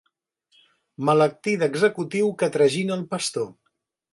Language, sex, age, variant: Catalan, male, 50-59, Central